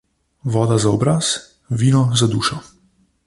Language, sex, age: Slovenian, male, 30-39